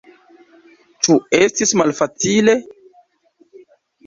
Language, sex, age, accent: Esperanto, male, 19-29, Internacia